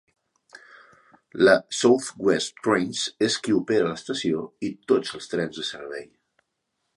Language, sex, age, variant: Catalan, male, 50-59, Central